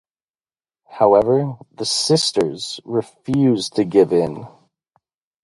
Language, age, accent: English, 19-29, United States English; midwest